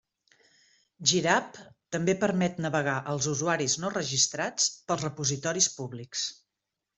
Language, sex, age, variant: Catalan, female, 50-59, Central